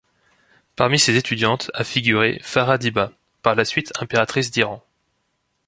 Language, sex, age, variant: French, male, 19-29, Français de métropole